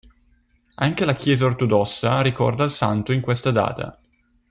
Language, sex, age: Italian, male, 30-39